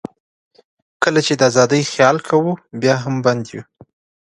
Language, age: Pashto, 19-29